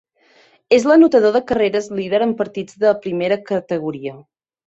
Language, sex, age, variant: Catalan, female, 30-39, Central